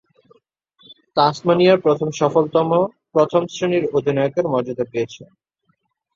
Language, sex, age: Bengali, male, 19-29